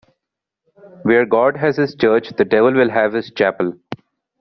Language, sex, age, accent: English, male, 30-39, India and South Asia (India, Pakistan, Sri Lanka)